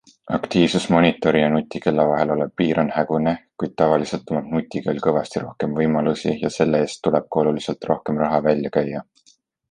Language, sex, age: Estonian, male, 19-29